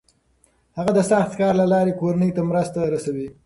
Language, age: Pashto, under 19